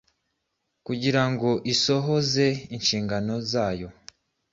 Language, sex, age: Kinyarwanda, male, 19-29